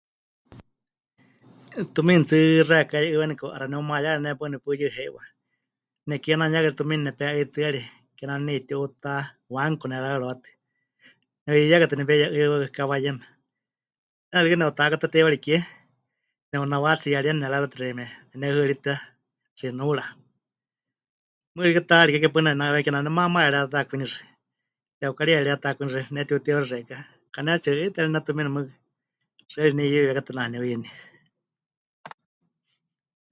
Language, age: Huichol, 50-59